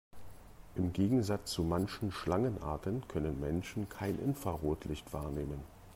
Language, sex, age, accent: German, male, 50-59, Deutschland Deutsch